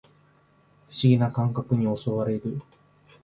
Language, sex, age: Japanese, male, 19-29